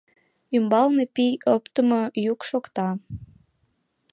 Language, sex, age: Mari, female, 19-29